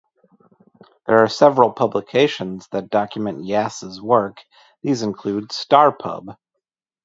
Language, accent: English, United States English